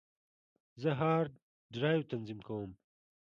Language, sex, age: Pashto, male, 30-39